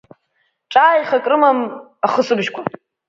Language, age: Abkhazian, under 19